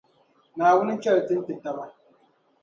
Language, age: Dagbani, 19-29